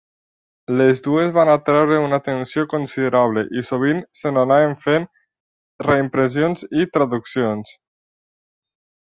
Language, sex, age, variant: Catalan, male, under 19, Nord-Occidental